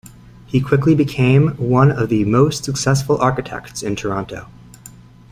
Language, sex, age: English, male, 19-29